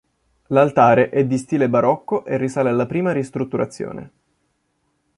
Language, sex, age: Italian, male, 19-29